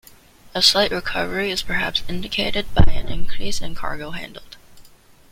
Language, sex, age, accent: English, female, 19-29, United States English